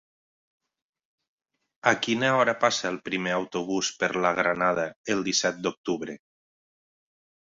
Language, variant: Catalan, Nord-Occidental